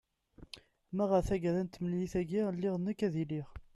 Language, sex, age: Kabyle, male, 30-39